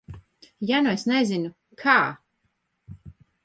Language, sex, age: Latvian, female, 30-39